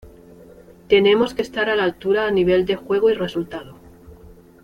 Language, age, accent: Spanish, 40-49, España: Norte peninsular (Asturias, Castilla y León, Cantabria, País Vasco, Navarra, Aragón, La Rioja, Guadalajara, Cuenca)